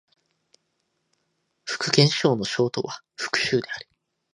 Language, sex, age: Japanese, male, 19-29